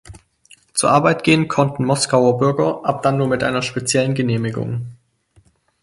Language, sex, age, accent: German, male, under 19, Deutschland Deutsch